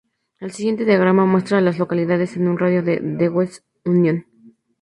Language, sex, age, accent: Spanish, female, 19-29, México